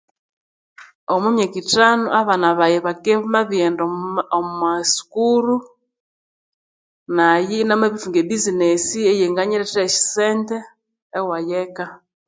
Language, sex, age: Konzo, female, 30-39